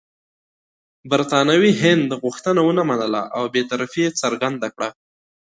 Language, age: Pashto, 19-29